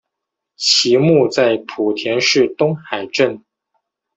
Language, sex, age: Chinese, male, 40-49